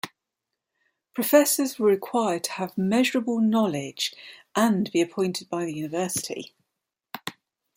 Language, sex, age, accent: English, female, 50-59, England English